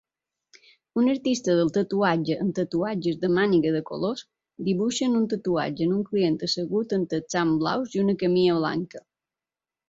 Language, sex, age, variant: Catalan, female, 40-49, Balear